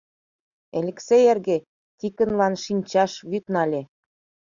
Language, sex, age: Mari, female, 30-39